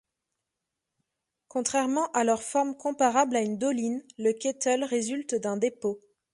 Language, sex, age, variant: French, female, 30-39, Français de métropole